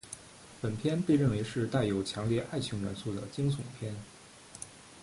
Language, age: Chinese, 30-39